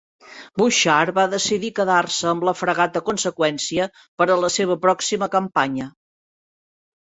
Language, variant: Catalan, Central